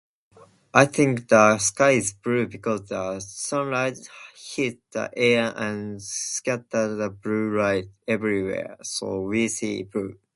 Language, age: English, 19-29